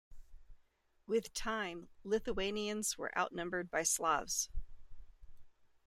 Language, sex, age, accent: English, female, 50-59, United States English